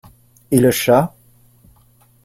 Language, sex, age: French, male, 40-49